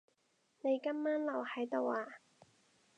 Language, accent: Cantonese, 广州音